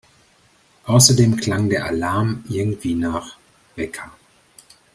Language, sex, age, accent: German, male, 40-49, Deutschland Deutsch